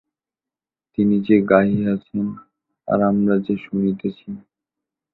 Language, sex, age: Bengali, male, 19-29